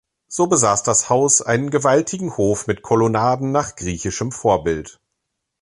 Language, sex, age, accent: German, male, 40-49, Deutschland Deutsch